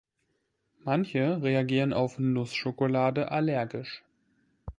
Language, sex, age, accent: German, male, 19-29, Deutschland Deutsch